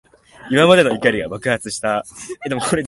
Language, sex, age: Japanese, male, 19-29